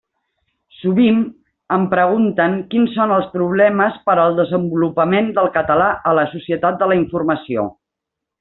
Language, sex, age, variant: Catalan, female, 50-59, Central